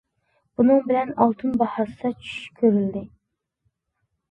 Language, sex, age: Uyghur, female, under 19